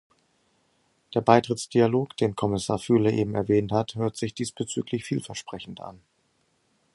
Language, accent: German, Norddeutsch